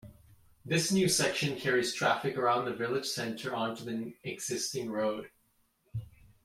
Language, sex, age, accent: English, male, 30-39, United States English